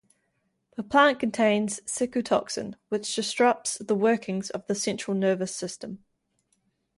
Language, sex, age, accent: English, female, 19-29, New Zealand English